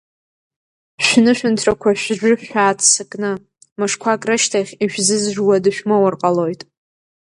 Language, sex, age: Abkhazian, female, under 19